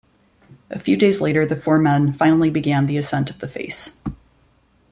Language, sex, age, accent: English, female, 40-49, United States English